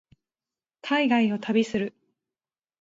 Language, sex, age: Japanese, female, 19-29